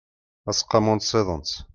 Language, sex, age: Kabyle, male, 50-59